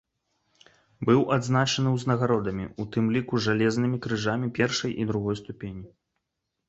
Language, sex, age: Belarusian, male, 19-29